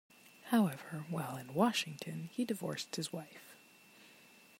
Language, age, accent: English, 19-29, United States English